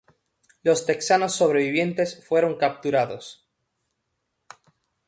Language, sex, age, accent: Spanish, male, 19-29, España: Sur peninsular (Andalucia, Extremadura, Murcia)